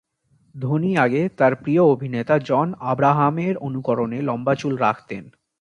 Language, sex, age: Bengali, male, 19-29